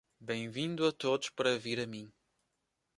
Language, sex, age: Portuguese, male, 30-39